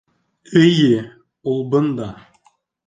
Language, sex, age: Bashkir, male, 19-29